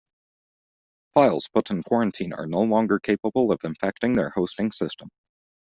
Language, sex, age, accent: English, male, 19-29, United States English